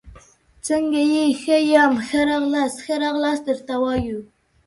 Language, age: Pashto, 19-29